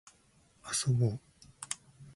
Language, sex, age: Japanese, male, 19-29